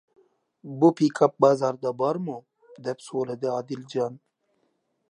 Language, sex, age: Uyghur, male, 30-39